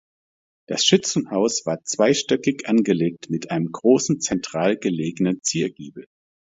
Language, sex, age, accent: German, male, 50-59, Deutschland Deutsch